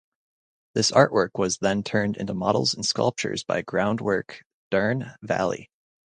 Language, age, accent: English, 19-29, United States English